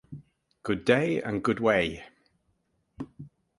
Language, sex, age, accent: English, male, 60-69, England English